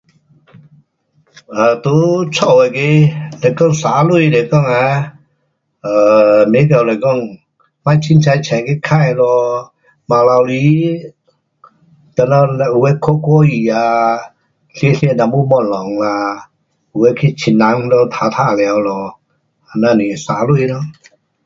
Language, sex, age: Pu-Xian Chinese, male, 60-69